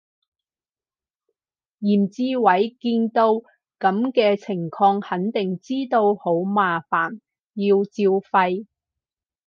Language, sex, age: Cantonese, female, 30-39